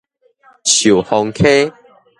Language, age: Min Nan Chinese, 19-29